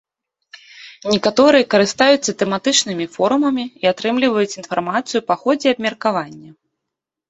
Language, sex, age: Belarusian, female, 30-39